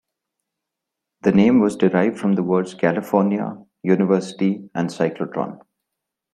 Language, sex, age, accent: English, male, 30-39, India and South Asia (India, Pakistan, Sri Lanka)